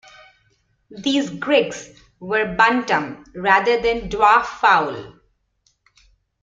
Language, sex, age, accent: English, female, 40-49, India and South Asia (India, Pakistan, Sri Lanka)